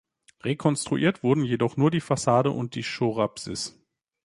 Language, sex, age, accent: German, male, 19-29, Deutschland Deutsch